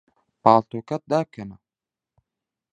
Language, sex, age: Central Kurdish, male, 19-29